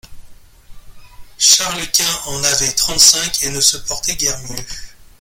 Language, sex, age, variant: French, male, 40-49, Français de métropole